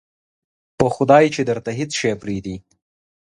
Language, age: Pashto, 19-29